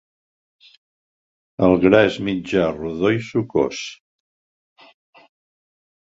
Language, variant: Catalan, Central